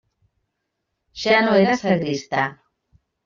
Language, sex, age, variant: Catalan, female, 30-39, Central